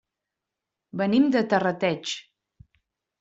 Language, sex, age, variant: Catalan, female, 40-49, Central